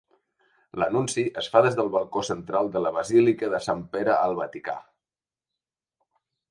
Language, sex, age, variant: Catalan, male, 50-59, Central